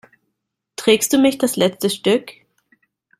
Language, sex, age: German, female, 30-39